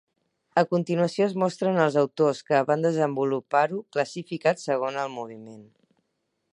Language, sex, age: Catalan, female, 30-39